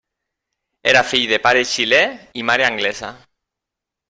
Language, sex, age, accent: Catalan, male, 40-49, valencià